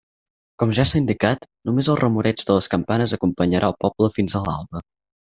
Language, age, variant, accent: Catalan, 19-29, Central, central